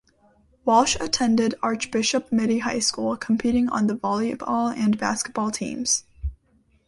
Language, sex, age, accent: English, female, under 19, United States English